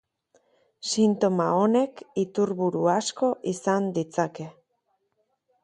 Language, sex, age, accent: Basque, female, 30-39, Mendebalekoa (Araba, Bizkaia, Gipuzkoako mendebaleko herri batzuk)